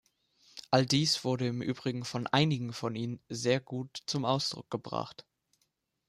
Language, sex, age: German, male, under 19